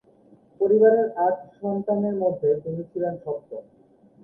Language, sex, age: Bengali, male, 19-29